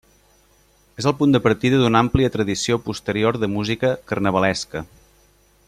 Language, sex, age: Catalan, male, 30-39